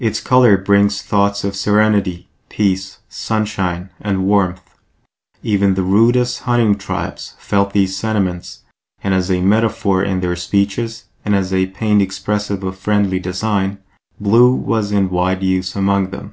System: none